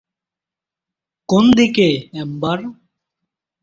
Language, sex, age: Bengali, male, 19-29